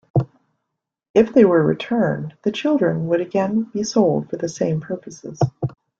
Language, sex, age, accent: English, female, 50-59, United States English